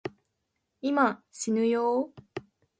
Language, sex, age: Japanese, female, 19-29